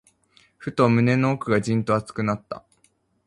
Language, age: Japanese, 19-29